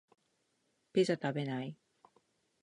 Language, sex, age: Japanese, female, 50-59